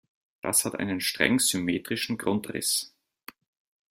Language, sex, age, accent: German, male, 30-39, Österreichisches Deutsch